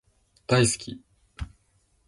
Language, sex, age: Japanese, male, under 19